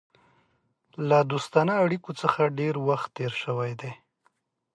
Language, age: Pashto, 30-39